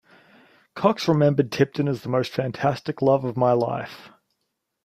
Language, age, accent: English, 19-29, Australian English